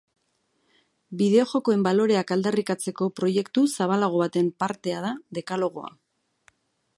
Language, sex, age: Basque, female, 40-49